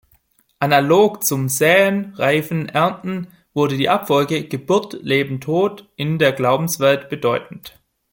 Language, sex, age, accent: German, male, 19-29, Deutschland Deutsch